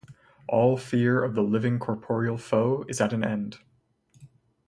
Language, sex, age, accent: English, male, 19-29, United States English